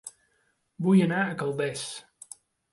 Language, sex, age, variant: Catalan, male, 30-39, Balear